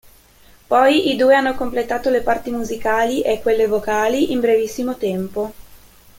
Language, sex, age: Italian, female, 19-29